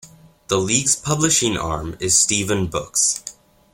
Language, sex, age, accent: English, male, under 19, United States English